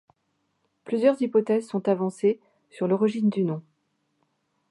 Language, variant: French, Français de métropole